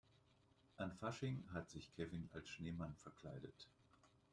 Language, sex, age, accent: German, male, 60-69, Deutschland Deutsch